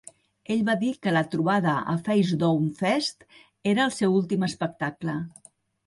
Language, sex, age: Catalan, female, 60-69